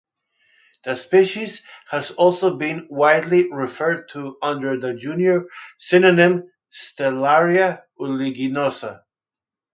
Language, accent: English, Canadian English